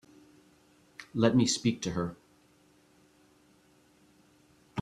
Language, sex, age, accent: English, male, 40-49, United States English